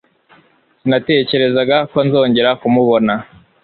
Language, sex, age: Kinyarwanda, male, 30-39